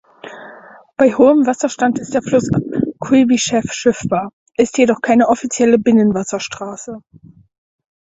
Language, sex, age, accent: German, female, 19-29, Deutschland Deutsch